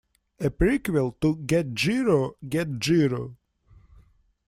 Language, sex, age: English, male, 19-29